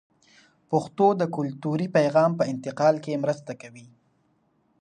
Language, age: Pashto, 19-29